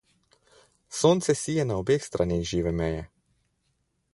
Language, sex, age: Slovenian, male, 40-49